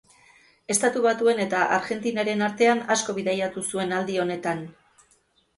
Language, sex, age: Basque, female, 50-59